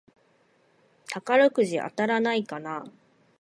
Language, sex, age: Japanese, female, 30-39